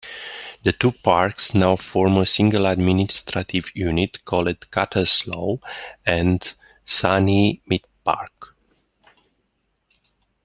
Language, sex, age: English, male, 40-49